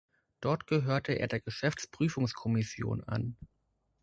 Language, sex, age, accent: German, male, 30-39, Deutschland Deutsch